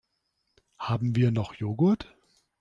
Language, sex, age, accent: German, male, 30-39, Deutschland Deutsch